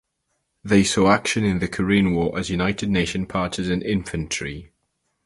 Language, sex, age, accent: English, male, under 19, England English